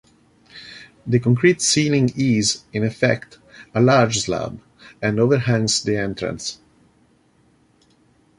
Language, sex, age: English, male, 40-49